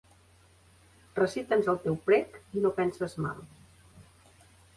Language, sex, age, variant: Catalan, female, 50-59, Central